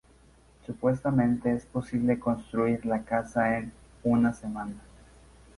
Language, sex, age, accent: Spanish, male, 19-29, México